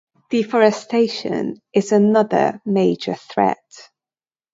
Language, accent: English, British English